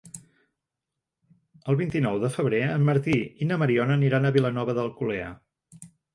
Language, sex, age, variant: Catalan, male, 50-59, Septentrional